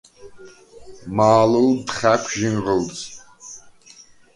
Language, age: Svan, 40-49